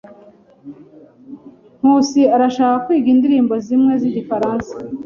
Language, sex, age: Kinyarwanda, female, 40-49